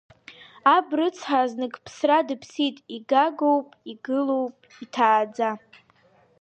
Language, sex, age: Abkhazian, female, under 19